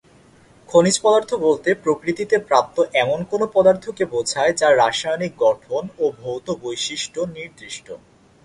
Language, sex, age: Bengali, male, under 19